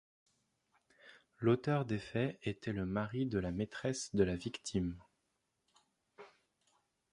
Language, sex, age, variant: French, male, 30-39, Français de métropole